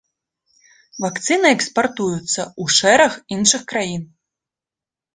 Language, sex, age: Belarusian, female, 19-29